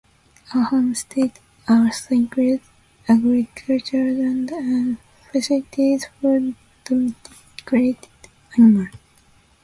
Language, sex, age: English, female, 19-29